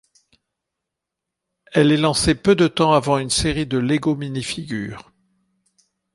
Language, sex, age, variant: French, male, 60-69, Français de métropole